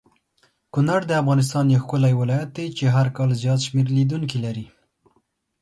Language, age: Pashto, 19-29